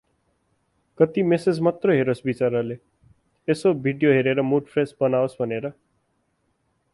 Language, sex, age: Nepali, male, 30-39